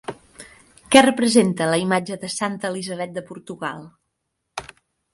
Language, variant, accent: Catalan, Central, Girona